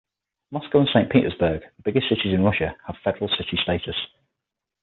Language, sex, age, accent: English, male, 40-49, England English